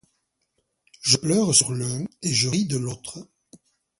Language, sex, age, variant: French, male, 40-49, Français de métropole